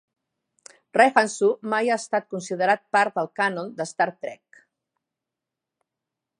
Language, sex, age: Catalan, female, 50-59